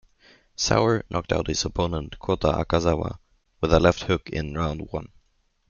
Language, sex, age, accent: English, male, 19-29, United States English